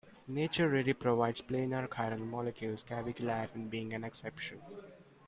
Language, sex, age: English, male, 19-29